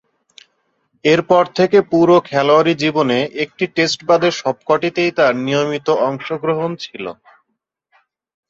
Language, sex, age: Bengali, male, 19-29